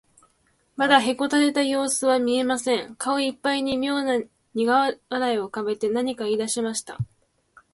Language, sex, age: Japanese, male, under 19